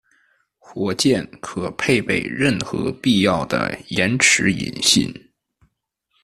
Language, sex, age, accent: Chinese, male, 19-29, 出生地：北京市